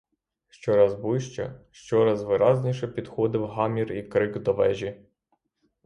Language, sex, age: Ukrainian, male, 30-39